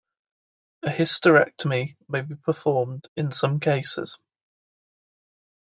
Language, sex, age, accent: English, male, 19-29, England English